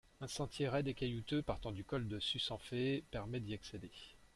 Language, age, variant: French, 30-39, Français de métropole